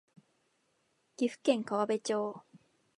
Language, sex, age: Japanese, female, 19-29